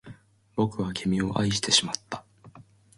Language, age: Japanese, 19-29